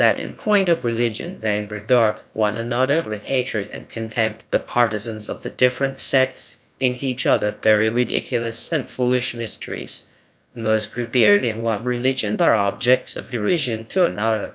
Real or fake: fake